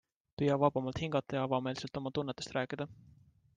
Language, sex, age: Estonian, male, 19-29